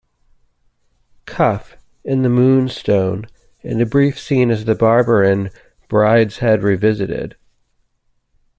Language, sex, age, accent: English, male, 40-49, United States English